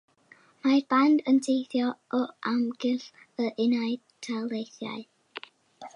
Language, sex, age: Welsh, female, under 19